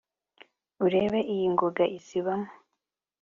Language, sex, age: Kinyarwanda, female, 19-29